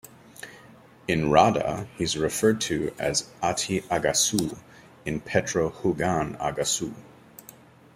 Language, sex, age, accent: English, male, 30-39, Canadian English